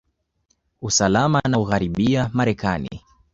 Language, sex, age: Swahili, male, 19-29